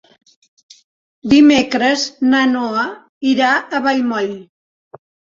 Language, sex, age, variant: Catalan, female, 60-69, Central